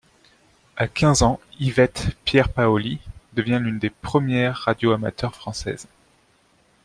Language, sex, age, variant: French, male, 19-29, Français de métropole